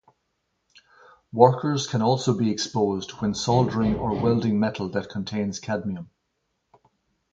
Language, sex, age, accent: English, male, 50-59, Irish English